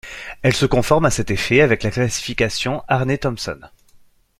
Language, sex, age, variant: French, male, 30-39, Français de métropole